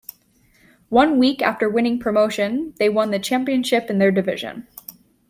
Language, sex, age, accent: English, female, 19-29, United States English